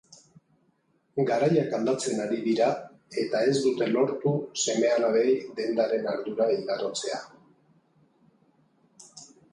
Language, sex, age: Basque, male, 50-59